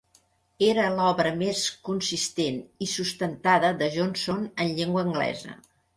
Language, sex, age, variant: Catalan, female, 60-69, Central